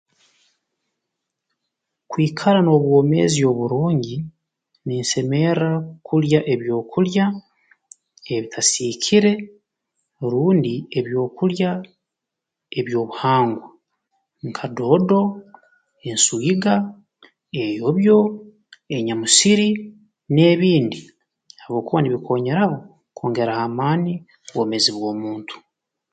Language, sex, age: Tooro, male, 19-29